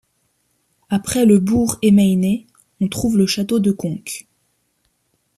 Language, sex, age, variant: French, female, 19-29, Français de métropole